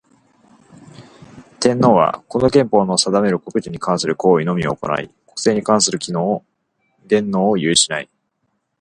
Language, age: Japanese, 19-29